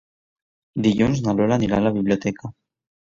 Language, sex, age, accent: Catalan, male, 19-29, valencià